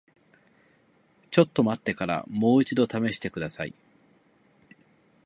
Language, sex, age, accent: Japanese, male, 30-39, 関西弁